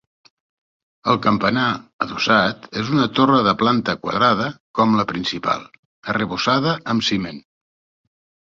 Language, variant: Catalan, Central